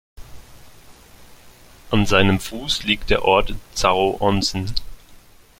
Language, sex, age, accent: German, male, 30-39, Schweizerdeutsch